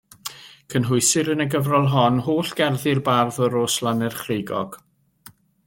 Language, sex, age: Welsh, male, 50-59